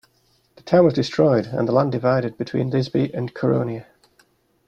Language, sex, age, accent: English, male, 40-49, England English